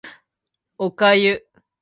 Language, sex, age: Japanese, female, 19-29